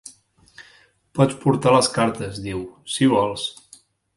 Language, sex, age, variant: Catalan, male, 30-39, Central